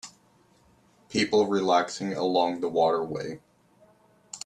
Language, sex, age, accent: English, male, 30-39, United States English